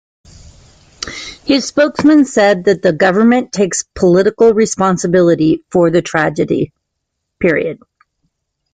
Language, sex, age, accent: English, female, 50-59, United States English